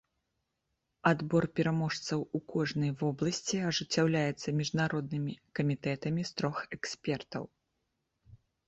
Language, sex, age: Belarusian, female, 30-39